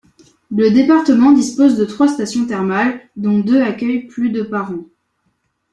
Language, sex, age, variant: French, male, under 19, Français de métropole